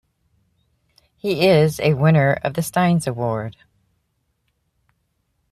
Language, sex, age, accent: English, female, 50-59, United States English